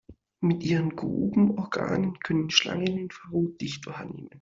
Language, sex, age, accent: German, male, 19-29, Deutschland Deutsch